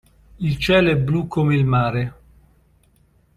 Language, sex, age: Italian, male, 50-59